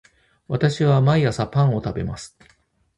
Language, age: Japanese, 40-49